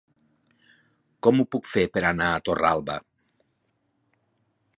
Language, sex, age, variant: Catalan, male, 50-59, Septentrional